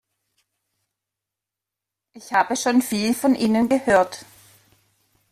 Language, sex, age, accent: German, female, 40-49, Deutschland Deutsch